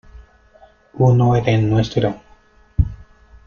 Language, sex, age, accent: Spanish, male, 19-29, Andino-Pacífico: Colombia, Perú, Ecuador, oeste de Bolivia y Venezuela andina